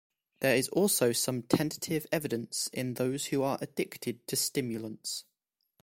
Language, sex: English, male